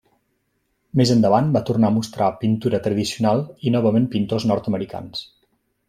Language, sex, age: Catalan, male, 40-49